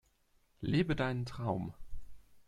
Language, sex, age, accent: German, male, 19-29, Deutschland Deutsch